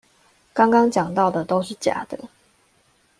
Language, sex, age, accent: Chinese, female, 19-29, 出生地：宜蘭縣